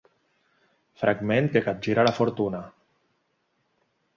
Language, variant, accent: Catalan, Central, central